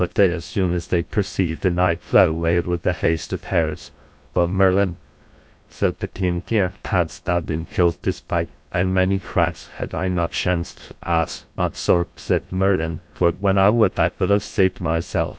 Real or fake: fake